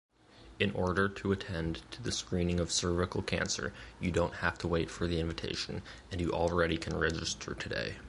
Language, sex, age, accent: English, male, 19-29, United States English